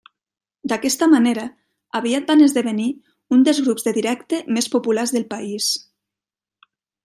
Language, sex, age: Catalan, female, 30-39